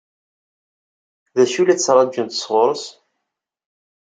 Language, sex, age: Kabyle, male, 30-39